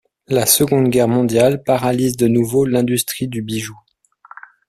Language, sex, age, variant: French, male, 30-39, Français de métropole